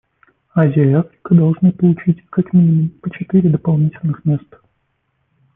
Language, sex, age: Russian, male, 30-39